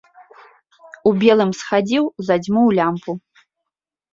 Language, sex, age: Belarusian, female, 30-39